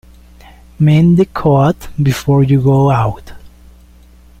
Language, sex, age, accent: English, male, 40-49, United States English